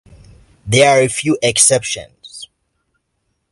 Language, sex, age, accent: English, male, 19-29, United States English